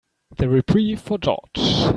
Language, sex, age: English, male, 19-29